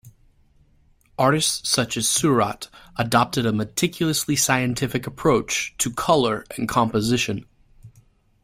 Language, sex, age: English, male, 40-49